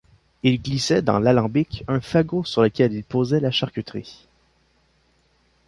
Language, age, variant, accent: French, 19-29, Français d'Amérique du Nord, Français du Canada